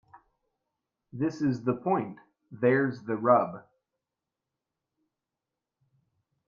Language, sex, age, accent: English, male, 30-39, Canadian English